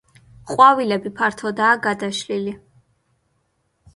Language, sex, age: Georgian, female, 19-29